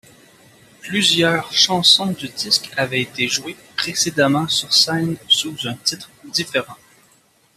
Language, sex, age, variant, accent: French, male, 30-39, Français d'Amérique du Nord, Français du Canada